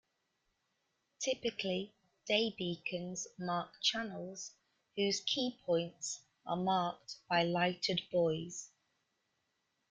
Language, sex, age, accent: English, female, 40-49, England English